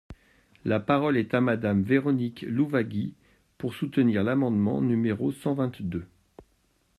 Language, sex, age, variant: French, male, 50-59, Français de métropole